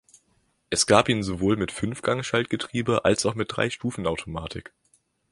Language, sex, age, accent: German, male, 19-29, Deutschland Deutsch